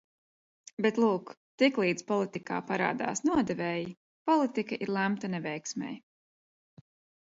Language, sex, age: Latvian, female, 40-49